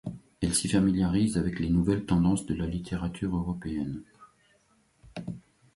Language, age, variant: French, 40-49, Français de métropole